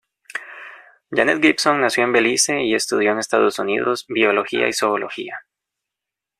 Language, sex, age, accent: Spanish, male, 19-29, América central